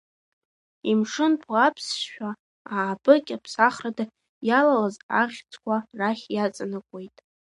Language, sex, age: Abkhazian, female, 19-29